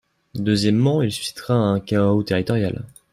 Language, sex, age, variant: French, male, 19-29, Français de métropole